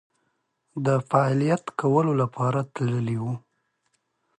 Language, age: Pashto, 30-39